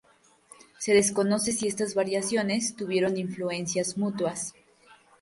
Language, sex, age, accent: Spanish, female, 19-29, México